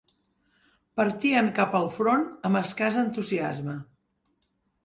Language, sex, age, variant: Catalan, female, 50-59, Central